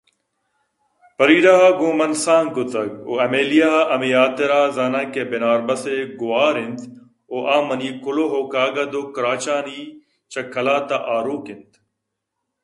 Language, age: Eastern Balochi, 30-39